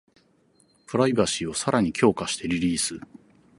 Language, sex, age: Japanese, male, 40-49